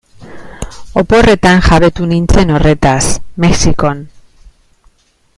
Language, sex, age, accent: Basque, female, 40-49, Mendebalekoa (Araba, Bizkaia, Gipuzkoako mendebaleko herri batzuk)